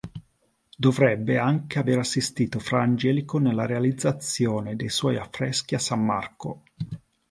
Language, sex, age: Italian, male, 40-49